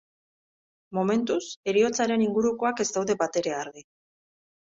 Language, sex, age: Basque, female, 40-49